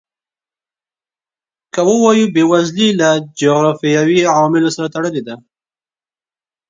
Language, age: Pashto, 19-29